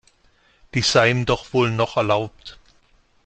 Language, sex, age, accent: German, male, 40-49, Deutschland Deutsch